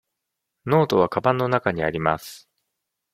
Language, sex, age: Japanese, male, 50-59